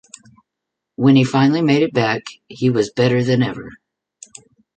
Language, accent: English, United States English